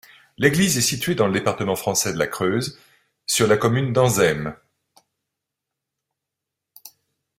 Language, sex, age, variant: French, male, 60-69, Français de métropole